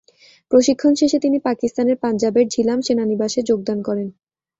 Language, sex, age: Bengali, female, 19-29